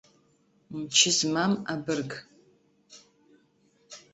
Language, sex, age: Abkhazian, female, 50-59